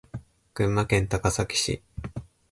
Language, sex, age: Japanese, male, 19-29